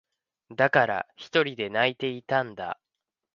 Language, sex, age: Japanese, male, 19-29